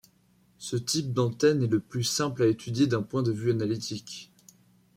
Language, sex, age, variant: French, male, under 19, Français de métropole